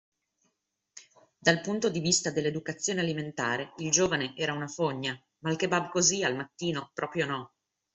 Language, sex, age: Italian, female, 30-39